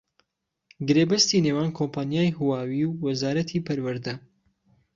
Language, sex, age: Central Kurdish, male, 19-29